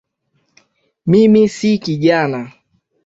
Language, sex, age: Swahili, male, 19-29